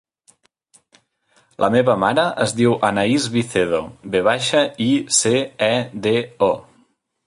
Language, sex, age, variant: Catalan, male, 19-29, Central